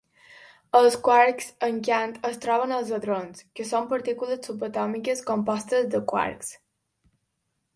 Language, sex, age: Catalan, female, under 19